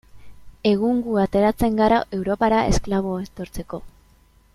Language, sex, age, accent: Basque, female, 19-29, Mendebalekoa (Araba, Bizkaia, Gipuzkoako mendebaleko herri batzuk)